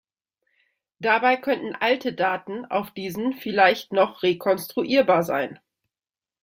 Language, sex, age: German, female, 30-39